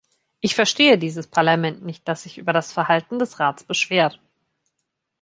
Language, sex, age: German, female, 19-29